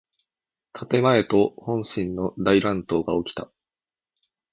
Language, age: Japanese, under 19